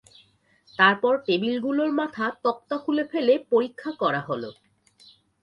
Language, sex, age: Bengali, female, 19-29